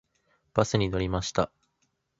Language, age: Japanese, 19-29